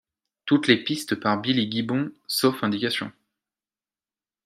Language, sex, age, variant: French, male, 19-29, Français de métropole